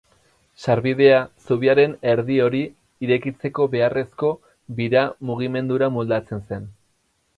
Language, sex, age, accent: Basque, male, 30-39, Erdialdekoa edo Nafarra (Gipuzkoa, Nafarroa)